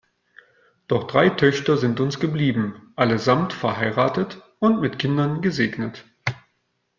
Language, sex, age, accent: German, male, 40-49, Deutschland Deutsch